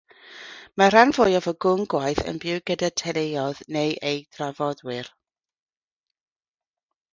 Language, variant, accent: Welsh, South-Eastern Welsh, Y Deyrnas Unedig Cymraeg